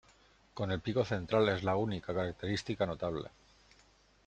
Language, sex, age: Spanish, male, 30-39